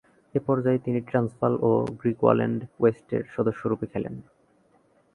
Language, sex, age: Bengali, male, 19-29